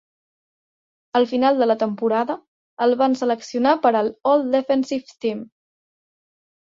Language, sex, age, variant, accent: Catalan, female, 19-29, Central, Barceloní